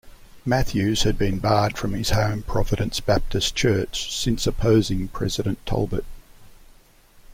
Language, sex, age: English, male, 60-69